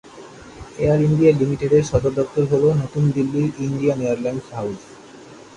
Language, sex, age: Bengali, male, 19-29